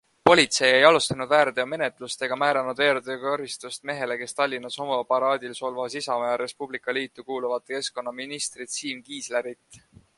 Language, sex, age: Estonian, male, 19-29